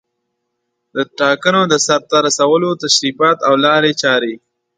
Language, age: Pashto, 19-29